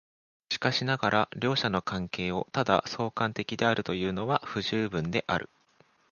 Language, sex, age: Japanese, male, 19-29